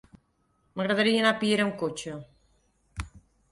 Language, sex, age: Catalan, female, 50-59